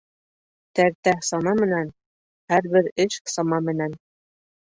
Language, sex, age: Bashkir, female, 30-39